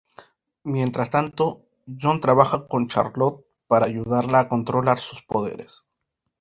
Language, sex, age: Spanish, male, 30-39